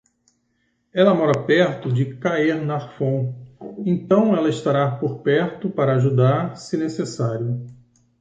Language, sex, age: Portuguese, male, 60-69